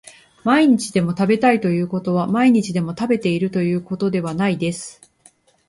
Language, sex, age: Japanese, female, 40-49